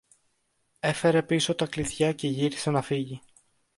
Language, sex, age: Greek, male, under 19